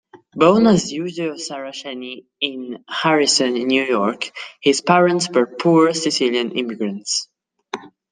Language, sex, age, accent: English, male, under 19, United States English